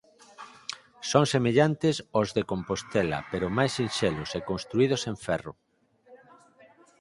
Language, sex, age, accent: Galician, male, 50-59, Central (gheada)